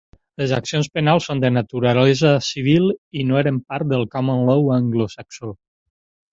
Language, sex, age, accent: Catalan, male, 50-59, valencià